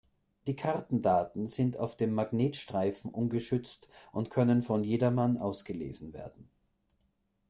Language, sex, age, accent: German, male, 40-49, Österreichisches Deutsch